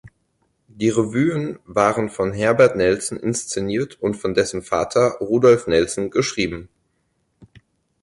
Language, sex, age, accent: German, male, 19-29, Deutschland Deutsch